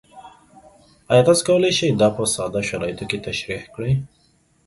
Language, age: Pashto, 30-39